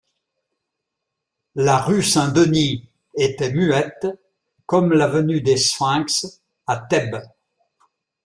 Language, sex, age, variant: French, male, 70-79, Français de métropole